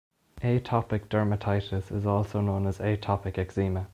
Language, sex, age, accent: English, male, under 19, Irish English